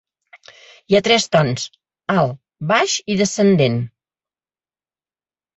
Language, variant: Catalan, Central